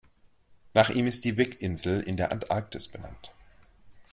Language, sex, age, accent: German, male, 30-39, Deutschland Deutsch